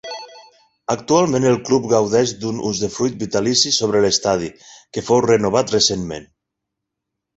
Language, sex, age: Catalan, male, 40-49